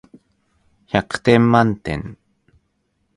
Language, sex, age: Japanese, female, 19-29